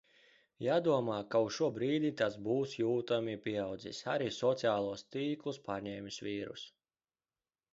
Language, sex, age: Latvian, male, 30-39